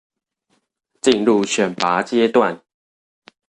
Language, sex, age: Chinese, male, under 19